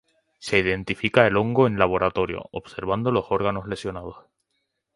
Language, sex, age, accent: Spanish, male, 19-29, España: Islas Canarias